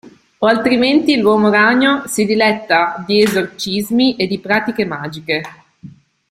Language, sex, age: Italian, female, 30-39